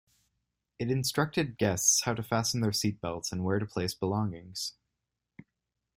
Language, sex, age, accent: English, male, 19-29, United States English